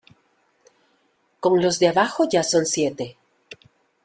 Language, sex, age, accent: Spanish, female, 40-49, América central